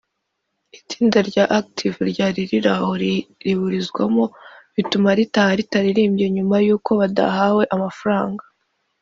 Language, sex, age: Kinyarwanda, female, 19-29